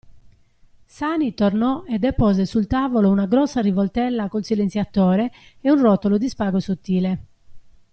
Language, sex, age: Italian, female, 50-59